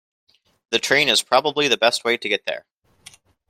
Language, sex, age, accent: English, male, 19-29, United States English